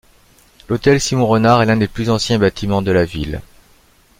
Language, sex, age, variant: French, male, 50-59, Français de métropole